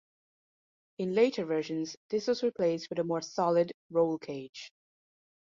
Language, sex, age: English, female, under 19